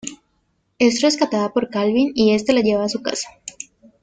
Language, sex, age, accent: Spanish, female, 19-29, Andino-Pacífico: Colombia, Perú, Ecuador, oeste de Bolivia y Venezuela andina